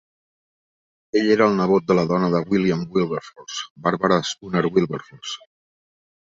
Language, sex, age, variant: Catalan, male, 40-49, Central